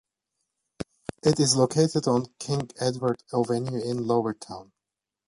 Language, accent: English, Australian English